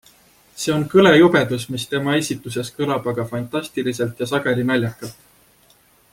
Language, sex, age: Estonian, male, 19-29